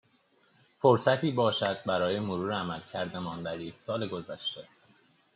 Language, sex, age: Persian, male, 19-29